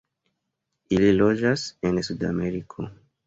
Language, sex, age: Esperanto, male, 30-39